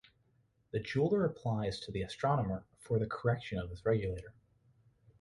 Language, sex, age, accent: English, male, 19-29, United States English